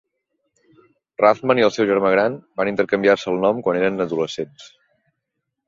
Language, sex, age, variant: Catalan, male, 30-39, Central